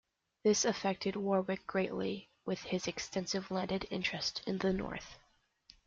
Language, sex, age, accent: English, female, under 19, United States English